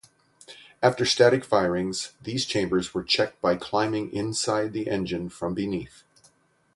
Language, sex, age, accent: English, male, 60-69, United States English